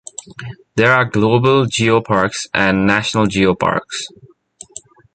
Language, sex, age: English, male, 19-29